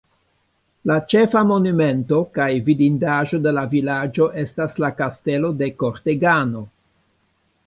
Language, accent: Esperanto, Internacia